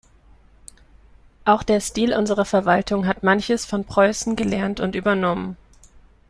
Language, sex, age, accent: German, female, 19-29, Deutschland Deutsch